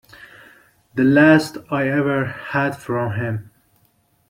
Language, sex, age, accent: English, male, 19-29, United States English